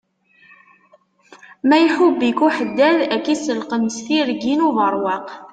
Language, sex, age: Kabyle, female, 19-29